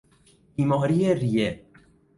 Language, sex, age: Persian, male, 19-29